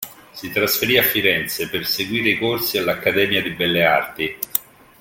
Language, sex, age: Italian, male, 50-59